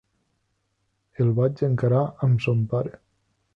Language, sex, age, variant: Catalan, male, 19-29, Nord-Occidental